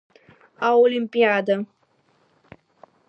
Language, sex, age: Abkhazian, female, under 19